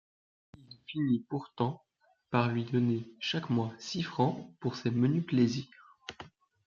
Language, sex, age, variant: French, male, under 19, Français de métropole